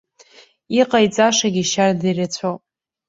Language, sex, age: Abkhazian, female, under 19